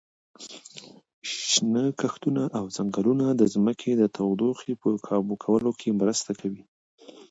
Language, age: Pashto, 19-29